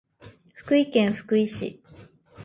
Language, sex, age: Japanese, female, 40-49